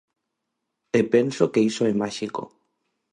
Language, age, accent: Galician, 19-29, Neofalante